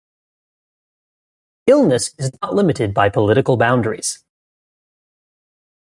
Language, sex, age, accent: English, male, 19-29, United States English